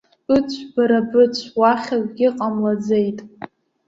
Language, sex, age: Abkhazian, female, under 19